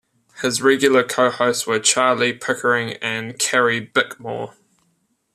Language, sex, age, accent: English, male, 19-29, New Zealand English